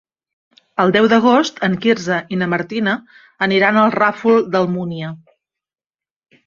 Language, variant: Catalan, Central